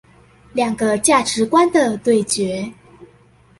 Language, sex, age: Chinese, female, under 19